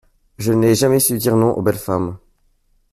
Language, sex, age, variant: French, male, 19-29, Français de métropole